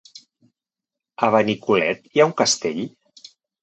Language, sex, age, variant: Catalan, male, 40-49, Central